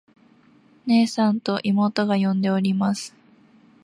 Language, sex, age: Japanese, female, 19-29